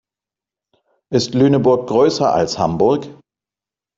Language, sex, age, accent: German, male, 50-59, Deutschland Deutsch